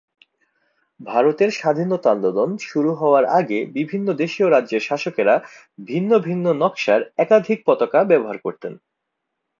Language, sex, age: Bengali, male, 19-29